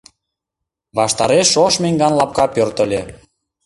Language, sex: Mari, male